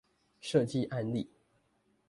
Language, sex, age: Chinese, male, 19-29